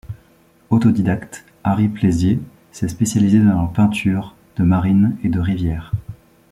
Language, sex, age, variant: French, male, 30-39, Français de métropole